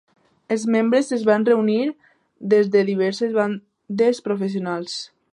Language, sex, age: Catalan, female, under 19